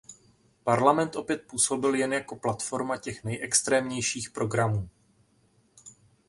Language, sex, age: Czech, male, 40-49